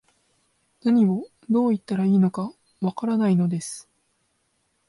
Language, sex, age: Japanese, male, 19-29